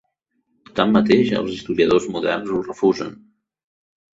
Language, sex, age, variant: Catalan, male, 50-59, Central